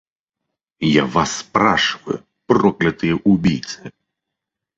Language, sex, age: Russian, male, 19-29